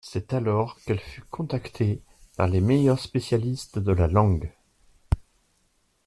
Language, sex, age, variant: French, male, 50-59, Français de métropole